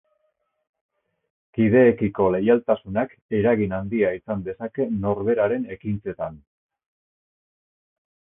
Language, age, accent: Basque, 60-69, Erdialdekoa edo Nafarra (Gipuzkoa, Nafarroa)